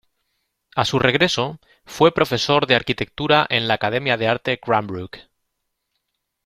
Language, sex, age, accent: Spanish, male, 30-39, España: Centro-Sur peninsular (Madrid, Toledo, Castilla-La Mancha)